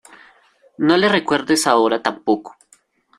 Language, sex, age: Spanish, male, 19-29